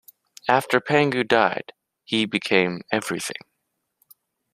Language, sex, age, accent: English, male, 19-29, Canadian English